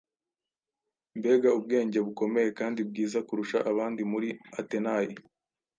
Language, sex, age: Kinyarwanda, male, 19-29